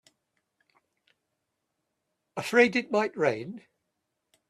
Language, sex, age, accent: English, male, 70-79, England English